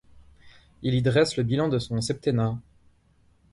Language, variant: French, Français de métropole